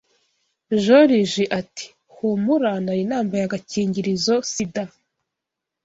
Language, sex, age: Kinyarwanda, female, 19-29